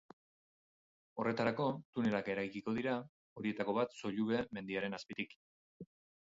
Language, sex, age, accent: Basque, male, 40-49, Mendebalekoa (Araba, Bizkaia, Gipuzkoako mendebaleko herri batzuk)